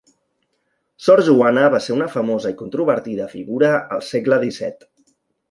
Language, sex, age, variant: Catalan, male, 30-39, Central